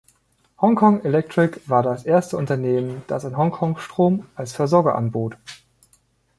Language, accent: German, Deutschland Deutsch